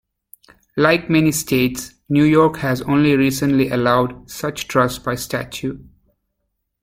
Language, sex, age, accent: English, male, 30-39, United States English